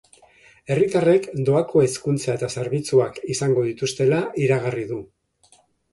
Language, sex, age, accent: Basque, male, 50-59, Mendebalekoa (Araba, Bizkaia, Gipuzkoako mendebaleko herri batzuk)